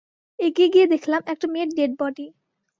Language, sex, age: Bengali, female, 19-29